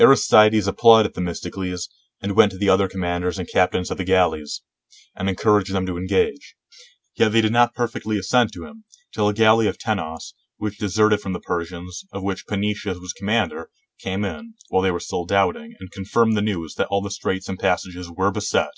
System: none